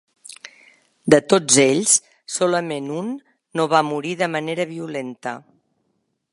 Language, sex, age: Catalan, female, 60-69